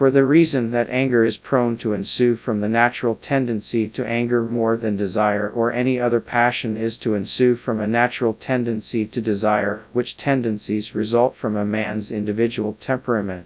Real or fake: fake